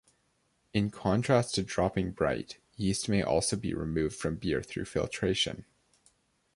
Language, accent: English, Canadian English